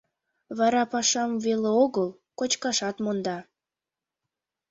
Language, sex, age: Mari, female, under 19